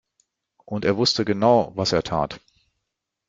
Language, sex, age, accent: German, male, 50-59, Deutschland Deutsch